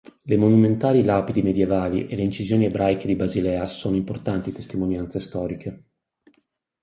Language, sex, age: Italian, male, 40-49